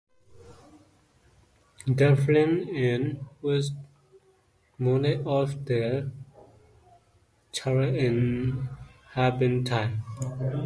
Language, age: English, 19-29